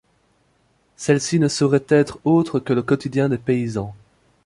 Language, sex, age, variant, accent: French, male, 19-29, Français d'Europe, Français de Belgique